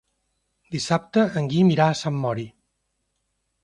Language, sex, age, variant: Catalan, male, 50-59, Central